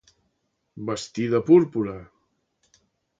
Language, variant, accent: Catalan, Central, central